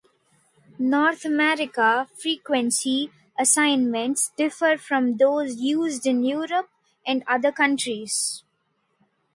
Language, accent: English, India and South Asia (India, Pakistan, Sri Lanka)